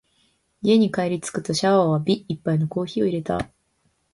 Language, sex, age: Japanese, female, 19-29